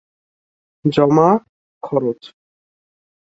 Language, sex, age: Bengali, male, under 19